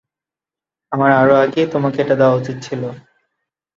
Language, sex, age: Bengali, male, 19-29